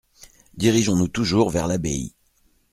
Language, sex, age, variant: French, male, 40-49, Français de métropole